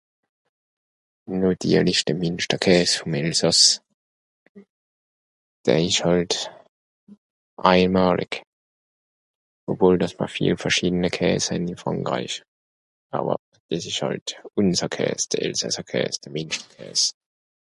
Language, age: Swiss German, 40-49